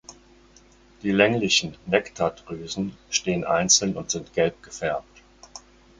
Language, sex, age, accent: German, male, 60-69, Deutschland Deutsch